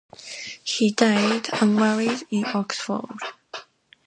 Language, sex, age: English, female, 19-29